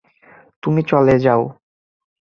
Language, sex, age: Bengali, male, 19-29